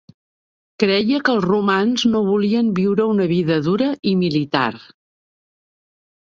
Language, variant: Catalan, Central